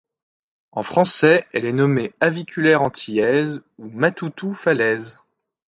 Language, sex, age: French, male, 19-29